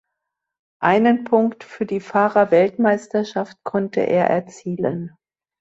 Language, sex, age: German, female, 60-69